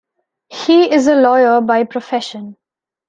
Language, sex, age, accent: English, female, 19-29, India and South Asia (India, Pakistan, Sri Lanka)